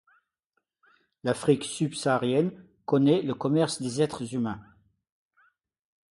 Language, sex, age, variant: French, male, 70-79, Français de métropole